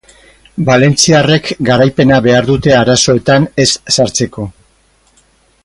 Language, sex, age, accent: Basque, male, 60-69, Mendebalekoa (Araba, Bizkaia, Gipuzkoako mendebaleko herri batzuk)